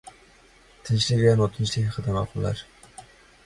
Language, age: Uzbek, 19-29